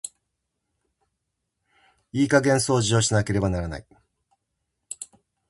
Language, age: Japanese, 50-59